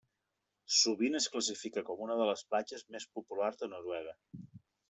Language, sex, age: Catalan, male, 40-49